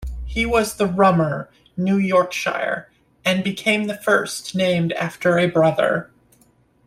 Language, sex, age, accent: English, female, 30-39, United States English